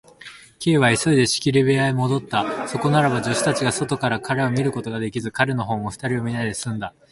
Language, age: Japanese, 19-29